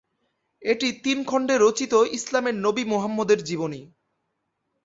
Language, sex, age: Bengali, male, 19-29